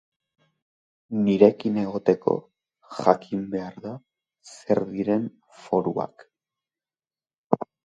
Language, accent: Basque, Erdialdekoa edo Nafarra (Gipuzkoa, Nafarroa)